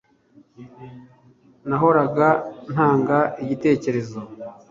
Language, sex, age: Kinyarwanda, male, 50-59